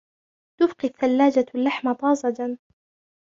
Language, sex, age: Arabic, female, 19-29